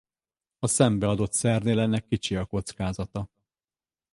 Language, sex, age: Hungarian, male, 50-59